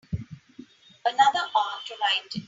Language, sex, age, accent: English, female, 50-59, India and South Asia (India, Pakistan, Sri Lanka)